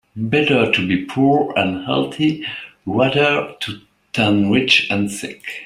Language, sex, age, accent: English, male, 30-39, Canadian English